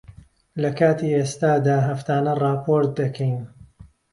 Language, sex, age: Central Kurdish, male, 40-49